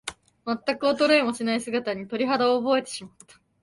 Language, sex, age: Japanese, female, 19-29